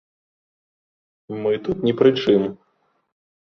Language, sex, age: Belarusian, male, 40-49